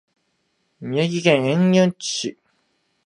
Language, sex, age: Japanese, male, 19-29